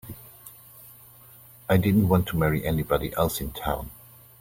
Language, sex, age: English, male, 40-49